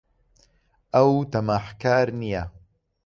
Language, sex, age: Central Kurdish, male, 19-29